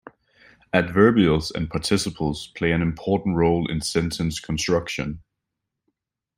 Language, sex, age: English, male, 19-29